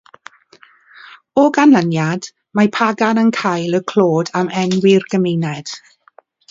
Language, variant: Welsh, South-Western Welsh